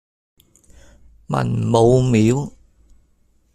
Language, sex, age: Cantonese, male, 50-59